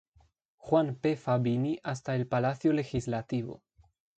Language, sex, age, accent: Spanish, male, 19-29, España: Centro-Sur peninsular (Madrid, Toledo, Castilla-La Mancha)